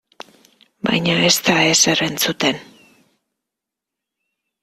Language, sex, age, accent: Basque, female, 19-29, Mendebalekoa (Araba, Bizkaia, Gipuzkoako mendebaleko herri batzuk)